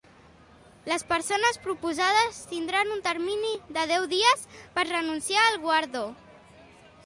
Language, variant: Catalan, Central